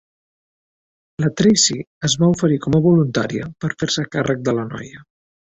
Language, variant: Catalan, Central